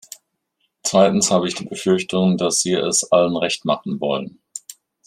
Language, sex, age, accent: German, male, 50-59, Deutschland Deutsch